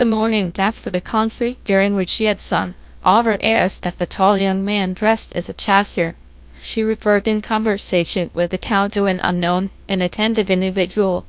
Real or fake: fake